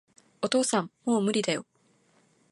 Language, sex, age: Japanese, female, 19-29